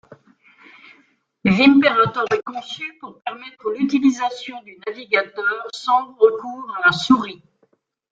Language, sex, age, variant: French, female, 60-69, Français de métropole